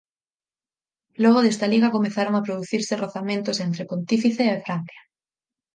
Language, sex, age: Galician, female, 19-29